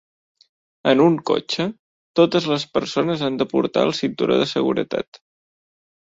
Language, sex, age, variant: Catalan, male, 19-29, Central